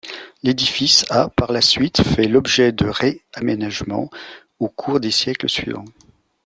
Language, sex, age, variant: French, male, 50-59, Français de métropole